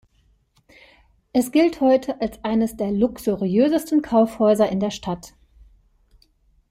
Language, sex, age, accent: German, female, 50-59, Deutschland Deutsch